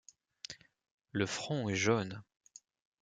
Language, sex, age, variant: French, male, 40-49, Français de métropole